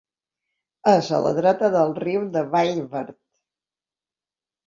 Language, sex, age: Catalan, female, 50-59